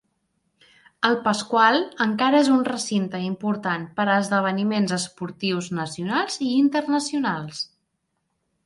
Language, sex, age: Catalan, female, 40-49